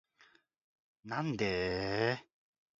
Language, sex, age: Japanese, male, 19-29